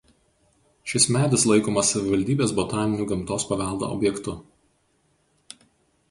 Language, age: Lithuanian, 40-49